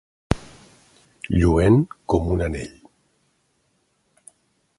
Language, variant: Catalan, Central